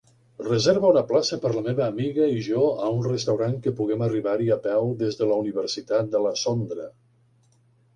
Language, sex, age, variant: Catalan, male, 50-59, Nord-Occidental